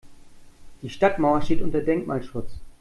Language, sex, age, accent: German, male, 30-39, Deutschland Deutsch